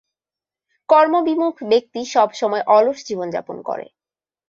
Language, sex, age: Bengali, female, 19-29